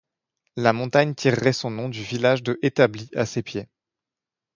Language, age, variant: French, 19-29, Français de métropole